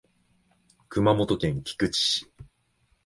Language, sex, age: Japanese, male, 19-29